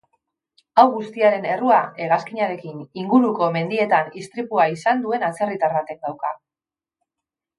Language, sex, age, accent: Basque, female, 50-59, Mendebalekoa (Araba, Bizkaia, Gipuzkoako mendebaleko herri batzuk)